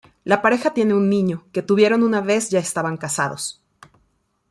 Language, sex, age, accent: Spanish, female, 40-49, México